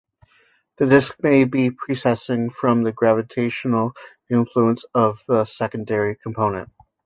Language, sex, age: English, male, 30-39